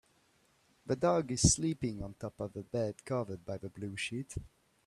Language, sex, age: English, male, 19-29